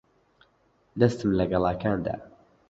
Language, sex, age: Central Kurdish, male, 19-29